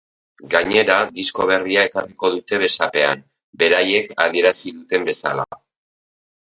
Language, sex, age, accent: Basque, male, 50-59, Erdialdekoa edo Nafarra (Gipuzkoa, Nafarroa)